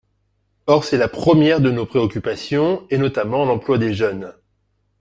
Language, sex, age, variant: French, male, 40-49, Français de métropole